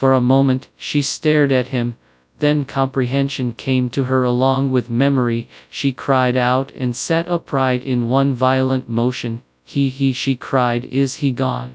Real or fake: fake